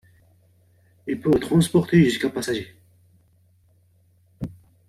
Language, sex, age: French, male, 19-29